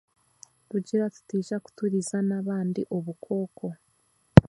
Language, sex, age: Chiga, female, 19-29